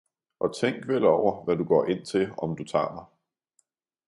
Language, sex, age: Danish, male, 40-49